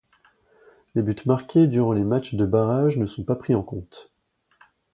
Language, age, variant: French, 40-49, Français de métropole